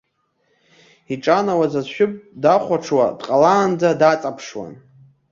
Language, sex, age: Abkhazian, male, under 19